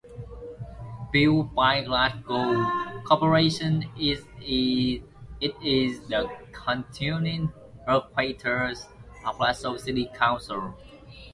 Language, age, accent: English, 19-29, United States English